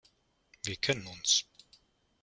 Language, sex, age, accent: German, male, 50-59, Deutschland Deutsch